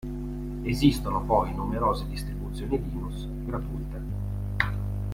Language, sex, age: Italian, male, 30-39